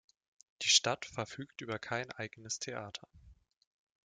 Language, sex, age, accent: German, male, 19-29, Deutschland Deutsch